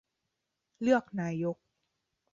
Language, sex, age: Thai, female, 30-39